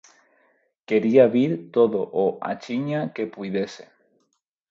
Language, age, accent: Galician, 19-29, Neofalante